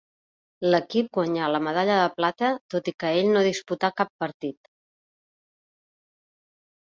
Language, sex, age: Catalan, female, 40-49